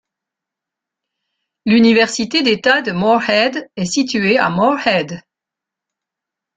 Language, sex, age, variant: French, female, 60-69, Français de métropole